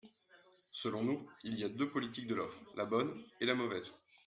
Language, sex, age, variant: French, male, 19-29, Français de métropole